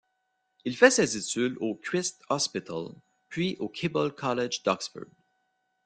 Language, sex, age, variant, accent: French, male, 40-49, Français d'Amérique du Nord, Français du Canada